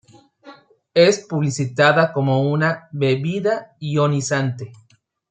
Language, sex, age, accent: Spanish, male, 30-39, México